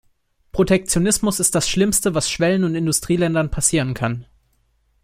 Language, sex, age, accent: German, male, 19-29, Deutschland Deutsch